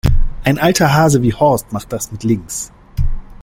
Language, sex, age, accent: German, male, 40-49, Deutschland Deutsch